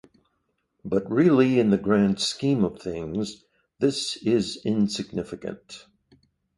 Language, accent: English, Canadian English